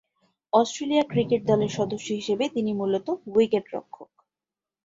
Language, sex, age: Bengali, female, 19-29